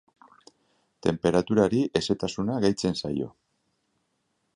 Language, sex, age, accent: Basque, male, 40-49, Mendebalekoa (Araba, Bizkaia, Gipuzkoako mendebaleko herri batzuk)